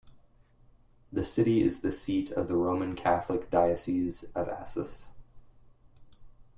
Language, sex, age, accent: English, male, 19-29, United States English